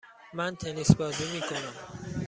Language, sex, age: Persian, male, 30-39